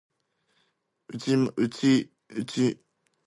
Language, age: English, 19-29